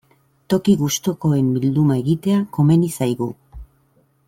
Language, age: Basque, 50-59